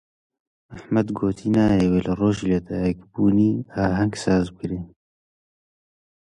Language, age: Central Kurdish, 19-29